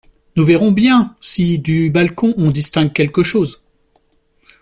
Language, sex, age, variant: French, male, 40-49, Français de métropole